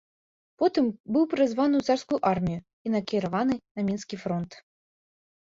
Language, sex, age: Belarusian, female, 19-29